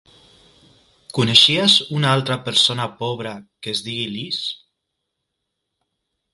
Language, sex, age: Catalan, male, 30-39